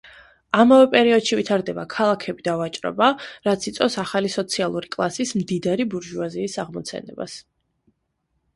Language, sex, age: Georgian, female, 19-29